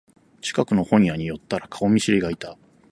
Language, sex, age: Japanese, male, 40-49